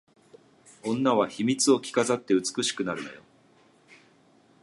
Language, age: Japanese, 40-49